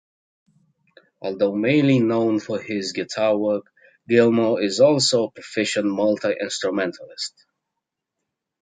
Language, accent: English, Australian English